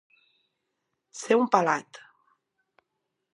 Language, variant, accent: Catalan, Central, central